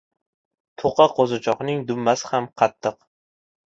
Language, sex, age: Uzbek, male, 19-29